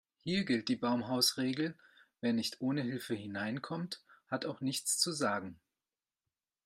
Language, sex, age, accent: German, male, 40-49, Deutschland Deutsch